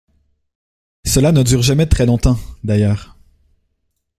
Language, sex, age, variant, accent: French, male, 19-29, Français d'Amérique du Nord, Français du Canada